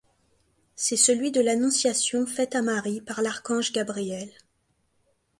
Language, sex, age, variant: French, female, 19-29, Français de métropole